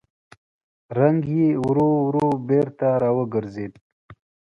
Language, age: Pashto, 19-29